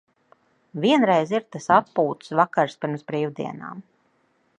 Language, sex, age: Latvian, female, 40-49